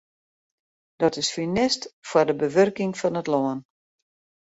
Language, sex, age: Western Frisian, female, 60-69